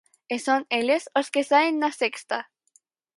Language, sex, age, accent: Galician, female, under 19, Normativo (estándar)